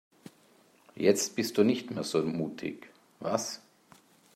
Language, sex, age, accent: German, male, 40-49, Österreichisches Deutsch